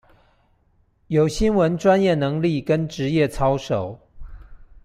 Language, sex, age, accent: Chinese, male, 40-49, 出生地：臺北市